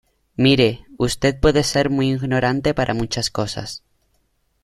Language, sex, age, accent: Spanish, male, under 19, España: Sur peninsular (Andalucia, Extremadura, Murcia)